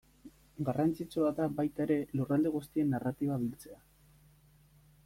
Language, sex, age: Basque, male, 19-29